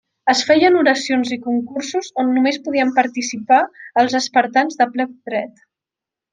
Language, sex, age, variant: Catalan, female, under 19, Central